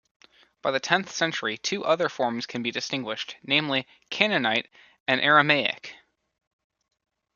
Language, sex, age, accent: English, male, under 19, United States English